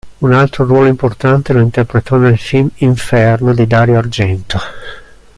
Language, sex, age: Italian, male, 60-69